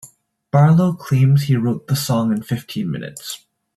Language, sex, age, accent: English, male, under 19, United States English